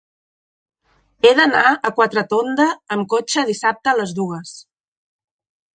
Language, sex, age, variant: Catalan, female, 40-49, Central